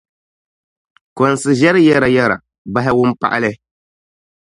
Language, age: Dagbani, 19-29